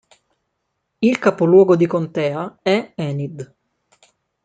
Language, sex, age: Italian, female, 30-39